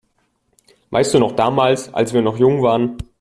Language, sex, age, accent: German, male, 19-29, Deutschland Deutsch